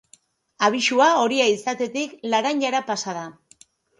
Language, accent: Basque, Erdialdekoa edo Nafarra (Gipuzkoa, Nafarroa)